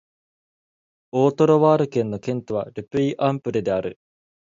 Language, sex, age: Japanese, male, 19-29